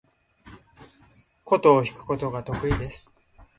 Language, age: Japanese, 40-49